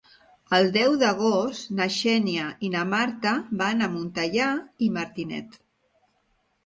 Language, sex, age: Catalan, female, 60-69